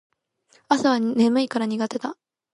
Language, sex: Japanese, female